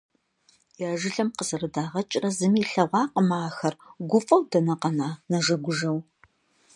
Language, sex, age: Kabardian, female, 40-49